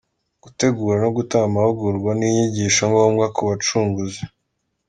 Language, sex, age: Kinyarwanda, male, under 19